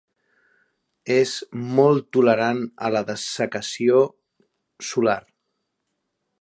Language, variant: Catalan, Central